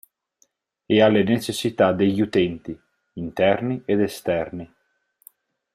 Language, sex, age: Italian, male, 19-29